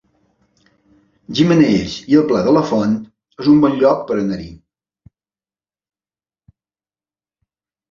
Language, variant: Catalan, Balear